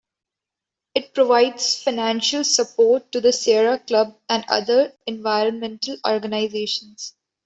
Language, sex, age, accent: English, female, 19-29, India and South Asia (India, Pakistan, Sri Lanka)